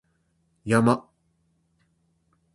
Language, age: Japanese, 19-29